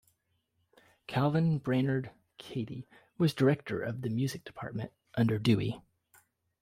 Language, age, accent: English, 30-39, United States English